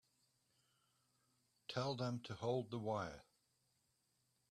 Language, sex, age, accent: English, male, 60-69, England English